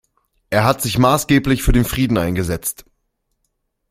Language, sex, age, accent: German, male, 30-39, Deutschland Deutsch